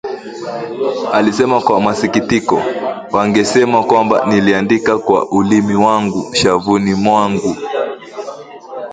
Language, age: Swahili, 19-29